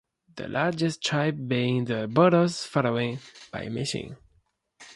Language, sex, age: English, male, 30-39